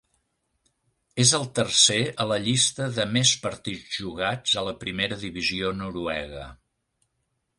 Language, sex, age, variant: Catalan, male, 70-79, Central